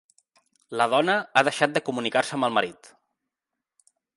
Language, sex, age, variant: Catalan, male, 30-39, Central